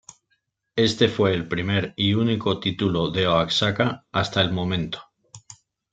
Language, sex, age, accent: Spanish, male, 50-59, España: Centro-Sur peninsular (Madrid, Toledo, Castilla-La Mancha)